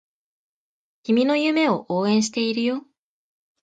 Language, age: Japanese, 19-29